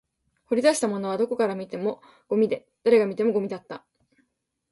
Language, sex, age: Japanese, female, 19-29